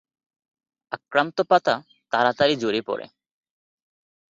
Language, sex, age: Bengali, male, 19-29